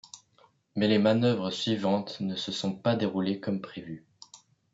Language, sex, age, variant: French, male, under 19, Français de métropole